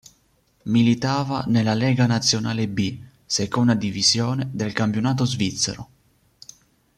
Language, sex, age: Italian, male, 19-29